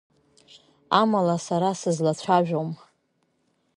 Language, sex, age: Abkhazian, female, 30-39